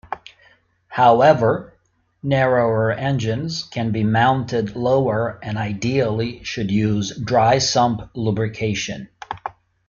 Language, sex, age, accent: English, male, 40-49, United States English